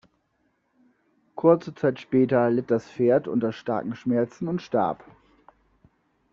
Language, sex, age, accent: German, male, 30-39, Deutschland Deutsch